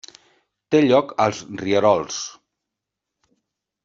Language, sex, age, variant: Catalan, male, 50-59, Central